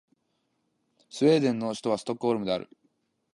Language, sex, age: Japanese, male, 19-29